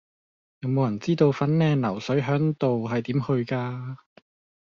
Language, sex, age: Cantonese, male, 30-39